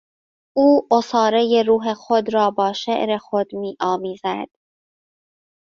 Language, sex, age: Persian, female, 19-29